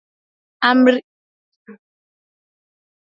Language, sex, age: Swahili, female, 19-29